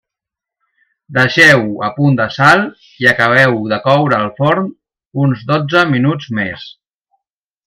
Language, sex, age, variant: Catalan, male, 50-59, Central